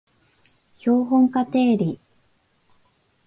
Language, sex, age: Japanese, female, 30-39